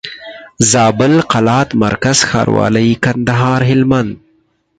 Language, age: Pashto, 19-29